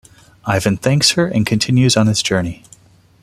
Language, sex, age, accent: English, male, 30-39, United States English